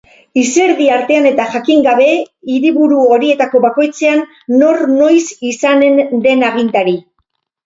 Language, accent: Basque, Mendebalekoa (Araba, Bizkaia, Gipuzkoako mendebaleko herri batzuk)